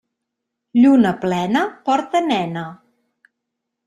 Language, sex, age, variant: Catalan, female, 40-49, Central